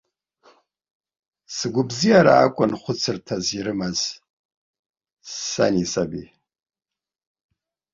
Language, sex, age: Abkhazian, male, 60-69